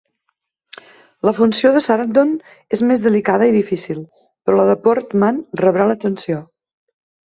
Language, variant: Catalan, Septentrional